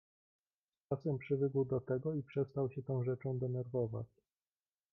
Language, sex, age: Polish, male, 19-29